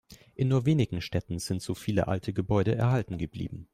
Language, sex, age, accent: German, male, 19-29, Deutschland Deutsch